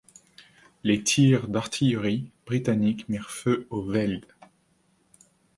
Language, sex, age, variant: French, male, 30-39, Français de métropole